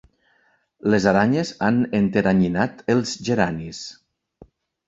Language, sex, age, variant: Catalan, male, 40-49, Nord-Occidental